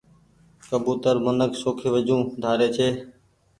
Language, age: Goaria, 19-29